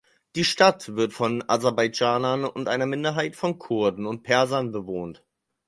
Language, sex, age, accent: German, male, 30-39, Deutschland Deutsch